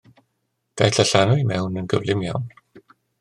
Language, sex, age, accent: Welsh, male, 60-69, Y Deyrnas Unedig Cymraeg